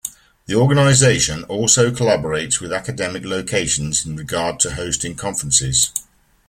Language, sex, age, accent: English, male, 50-59, England English